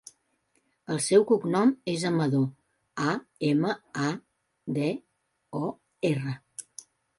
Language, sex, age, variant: Catalan, female, 60-69, Central